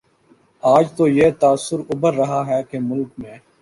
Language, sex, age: Urdu, male, 19-29